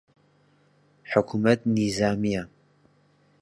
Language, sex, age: Central Kurdish, male, 30-39